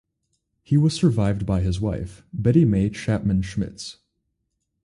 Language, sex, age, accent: English, male, 19-29, United States English